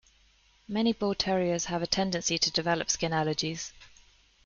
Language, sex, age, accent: English, female, 30-39, England English